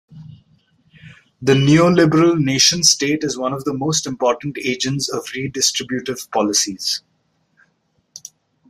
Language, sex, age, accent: English, male, 30-39, India and South Asia (India, Pakistan, Sri Lanka)